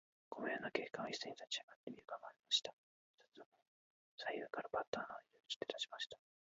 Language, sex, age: Japanese, male, 19-29